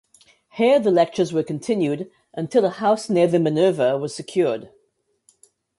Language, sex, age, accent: English, female, 50-59, West Indies and Bermuda (Bahamas, Bermuda, Jamaica, Trinidad)